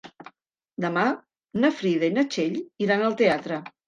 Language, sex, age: Catalan, female, 50-59